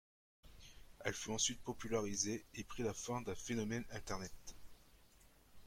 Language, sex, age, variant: French, male, 19-29, Français de métropole